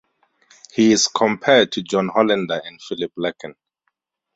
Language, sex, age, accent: English, male, 30-39, Southern African (South Africa, Zimbabwe, Namibia)